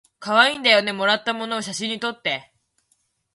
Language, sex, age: Japanese, female, 19-29